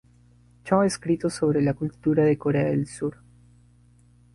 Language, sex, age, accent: Spanish, male, under 19, Andino-Pacífico: Colombia, Perú, Ecuador, oeste de Bolivia y Venezuela andina